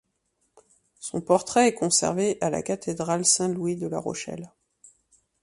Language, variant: French, Français de métropole